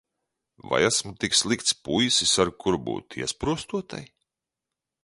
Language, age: Latvian, 30-39